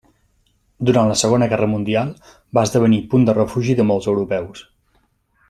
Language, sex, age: Catalan, male, 40-49